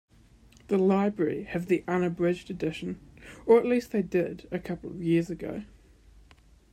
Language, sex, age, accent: English, male, under 19, New Zealand English